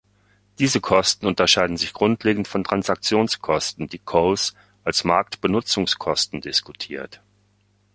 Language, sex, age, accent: German, male, 60-69, Deutschland Deutsch